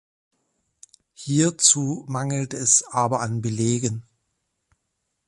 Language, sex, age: German, male, 40-49